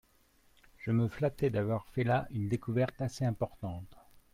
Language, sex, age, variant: French, male, 40-49, Français de métropole